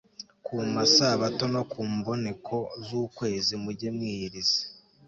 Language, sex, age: Kinyarwanda, male, 19-29